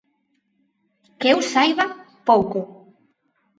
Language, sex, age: Galician, female, 30-39